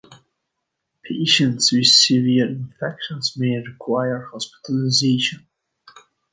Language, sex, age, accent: English, male, 19-29, United States English